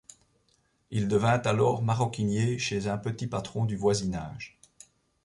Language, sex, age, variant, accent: French, male, 50-59, Français d'Europe, Français de Belgique